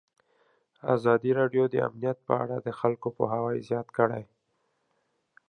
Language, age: Pashto, 19-29